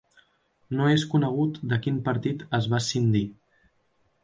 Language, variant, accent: Catalan, Central, Barcelona